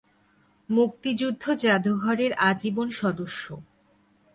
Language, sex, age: Bengali, female, 19-29